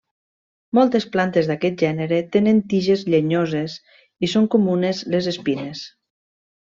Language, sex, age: Catalan, female, 40-49